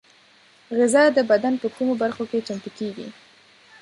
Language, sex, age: Pashto, female, 30-39